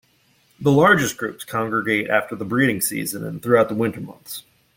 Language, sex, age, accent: English, male, 19-29, United States English